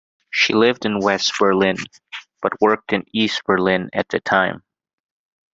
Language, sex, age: English, male, 19-29